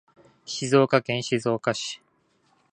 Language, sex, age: Japanese, male, 19-29